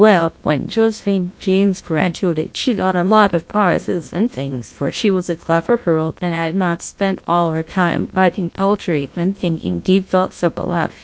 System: TTS, GlowTTS